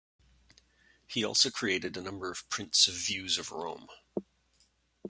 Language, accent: English, Canadian English